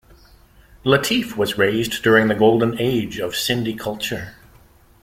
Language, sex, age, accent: English, male, 50-59, United States English